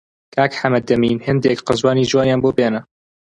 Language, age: Central Kurdish, 19-29